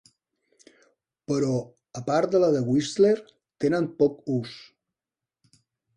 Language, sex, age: Catalan, male, 50-59